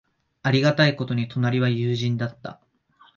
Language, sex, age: Japanese, male, 19-29